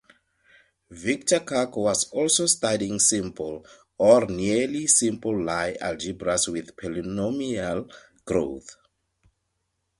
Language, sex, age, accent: English, male, 30-39, Southern African (South Africa, Zimbabwe, Namibia)